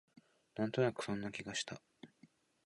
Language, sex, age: Japanese, male, 19-29